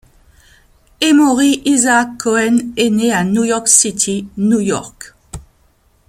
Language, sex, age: French, female, 50-59